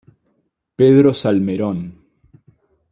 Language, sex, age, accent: Spanish, male, 30-39, Rioplatense: Argentina, Uruguay, este de Bolivia, Paraguay